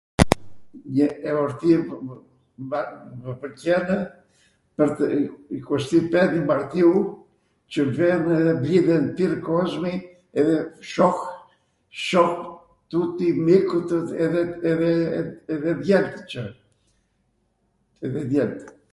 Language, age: Arvanitika Albanian, 70-79